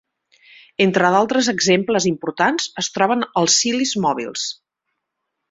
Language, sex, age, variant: Catalan, female, 50-59, Central